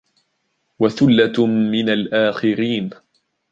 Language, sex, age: Arabic, male, 19-29